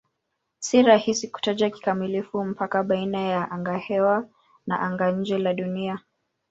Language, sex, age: Swahili, male, 19-29